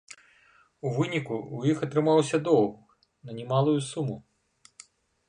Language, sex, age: Belarusian, male, 50-59